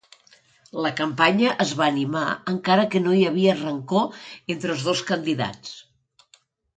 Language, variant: Catalan, Nord-Occidental